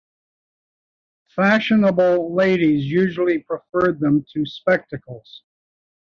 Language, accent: English, Canadian English